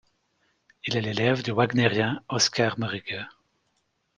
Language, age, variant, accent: French, 30-39, Français d'Europe, Français de Belgique